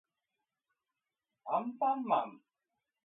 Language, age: Japanese, 30-39